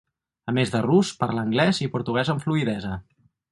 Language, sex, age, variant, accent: Catalan, male, 30-39, Central, central